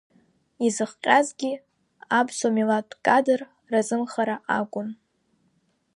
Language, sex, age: Abkhazian, female, under 19